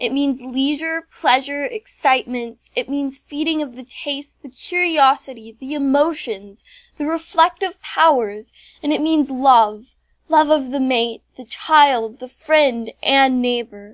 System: none